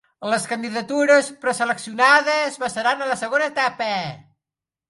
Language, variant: Catalan, Central